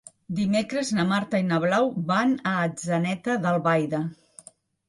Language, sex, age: Catalan, female, 60-69